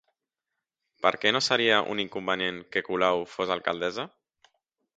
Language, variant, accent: Catalan, Central, central